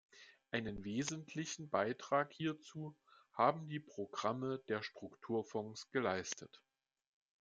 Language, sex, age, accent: German, male, 40-49, Deutschland Deutsch